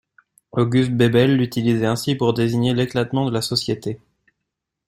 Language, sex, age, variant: French, male, 19-29, Français de métropole